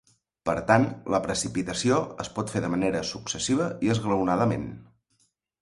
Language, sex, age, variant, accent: Catalan, male, 30-39, Central, gironí